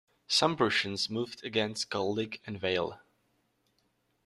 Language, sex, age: English, male, 19-29